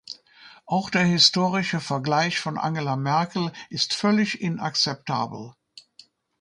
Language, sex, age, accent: German, female, 70-79, Deutschland Deutsch